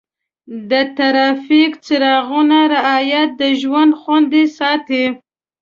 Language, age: Pashto, 19-29